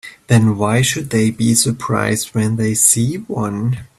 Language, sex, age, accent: English, male, 30-39, England English